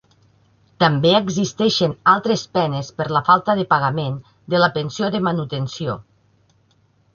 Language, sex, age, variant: Catalan, female, 30-39, Central